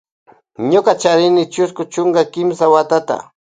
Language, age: Loja Highland Quichua, 40-49